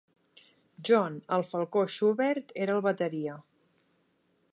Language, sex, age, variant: Catalan, female, 30-39, Central